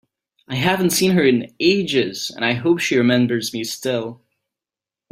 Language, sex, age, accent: English, male, 19-29, United States English